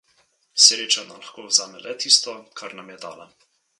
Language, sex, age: Slovenian, male, 19-29